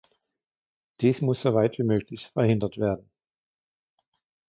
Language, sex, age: German, male, 50-59